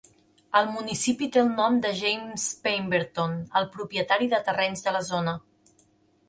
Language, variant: Catalan, Central